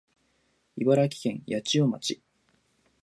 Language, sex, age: Japanese, male, 19-29